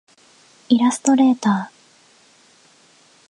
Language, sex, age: Japanese, female, 19-29